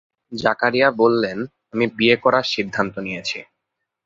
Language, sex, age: Bengali, male, 19-29